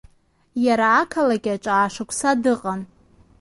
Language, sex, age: Abkhazian, female, under 19